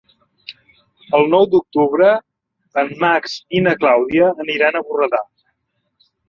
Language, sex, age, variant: Catalan, male, 40-49, Central